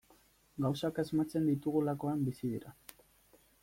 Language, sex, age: Basque, male, 19-29